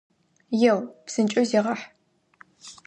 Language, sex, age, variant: Adyghe, female, 19-29, Адыгабзэ (Кирил, пстэумэ зэдыряе)